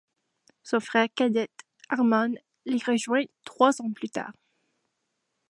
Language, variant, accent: French, Français d'Amérique du Nord, Français du Canada